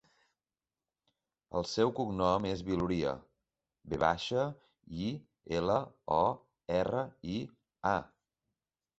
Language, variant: Catalan, Central